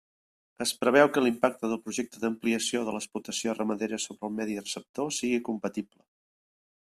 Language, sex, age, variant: Catalan, male, 50-59, Central